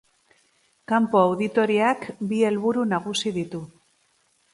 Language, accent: Basque, Mendebalekoa (Araba, Bizkaia, Gipuzkoako mendebaleko herri batzuk)